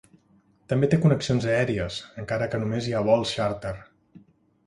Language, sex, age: Catalan, male, 40-49